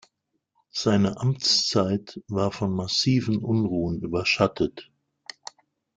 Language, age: German, 50-59